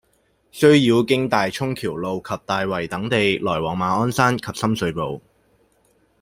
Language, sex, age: Cantonese, male, 30-39